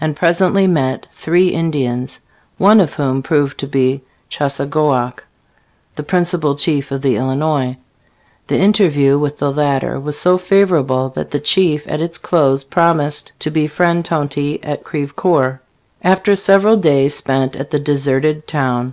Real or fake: real